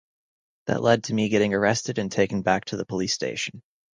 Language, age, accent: English, 19-29, United States English